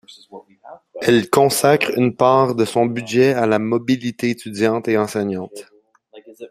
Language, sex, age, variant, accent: French, male, 30-39, Français d'Amérique du Nord, Français du Canada